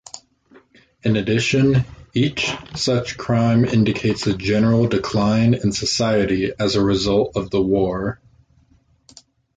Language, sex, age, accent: English, male, under 19, United States English